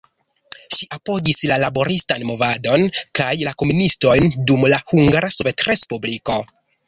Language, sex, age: Esperanto, male, 19-29